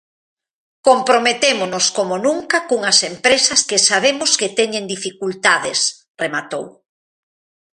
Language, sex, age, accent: Galician, female, 40-49, Normativo (estándar)